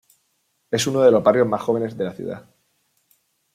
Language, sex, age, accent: Spanish, male, 19-29, España: Sur peninsular (Andalucia, Extremadura, Murcia)